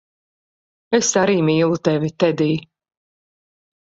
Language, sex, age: Latvian, female, 40-49